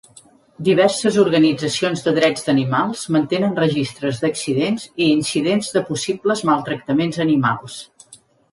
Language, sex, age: Catalan, female, 50-59